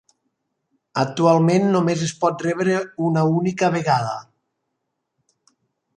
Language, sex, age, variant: Catalan, male, 50-59, Nord-Occidental